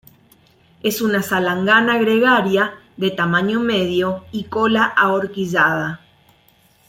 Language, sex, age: Spanish, female, 40-49